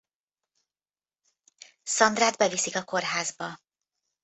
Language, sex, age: Hungarian, female, 50-59